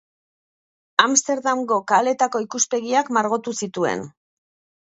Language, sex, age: Basque, female, 50-59